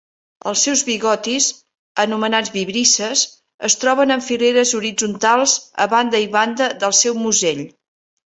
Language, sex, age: Catalan, female, 60-69